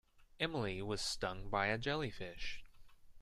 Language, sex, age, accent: English, male, 19-29, United States English